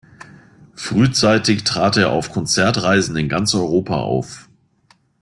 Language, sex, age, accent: German, male, 40-49, Deutschland Deutsch